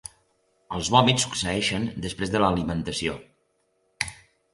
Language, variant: Catalan, Central